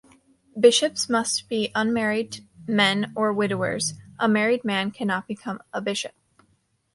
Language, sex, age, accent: English, female, under 19, United States English